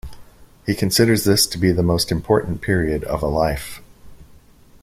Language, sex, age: English, male, 50-59